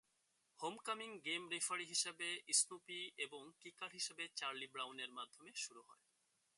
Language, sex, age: Bengali, male, 19-29